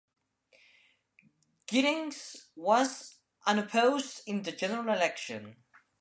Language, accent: English, England English